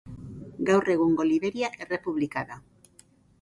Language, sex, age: Basque, female, 60-69